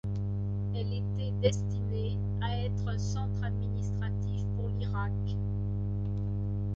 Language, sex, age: French, female, 60-69